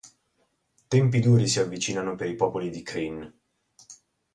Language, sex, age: Italian, male, 30-39